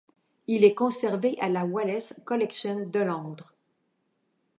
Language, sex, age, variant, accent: French, female, 70-79, Français d'Amérique du Nord, Français du Canada